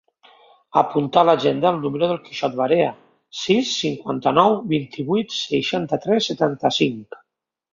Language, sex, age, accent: Catalan, male, 40-49, valencià